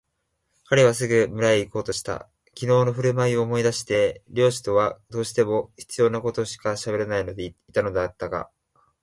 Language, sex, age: Japanese, male, 19-29